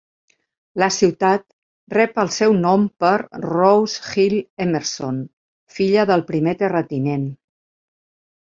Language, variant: Catalan, Central